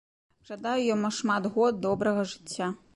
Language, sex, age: Belarusian, female, 30-39